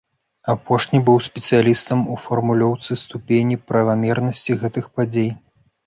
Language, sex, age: Belarusian, male, 30-39